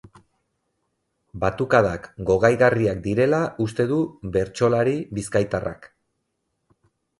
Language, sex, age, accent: Basque, male, 40-49, Erdialdekoa edo Nafarra (Gipuzkoa, Nafarroa)